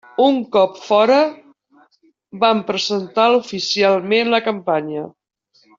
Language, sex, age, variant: Catalan, female, 60-69, Nord-Occidental